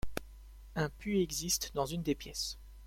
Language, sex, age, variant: French, male, 19-29, Français de métropole